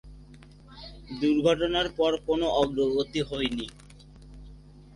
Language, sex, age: Bengali, male, under 19